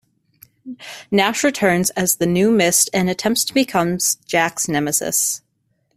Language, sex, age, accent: English, female, 19-29, United States English